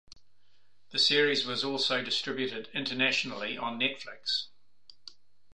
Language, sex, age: English, male, 70-79